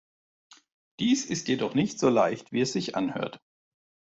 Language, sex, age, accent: German, male, 40-49, Deutschland Deutsch